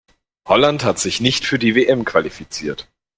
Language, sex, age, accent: German, male, 19-29, Deutschland Deutsch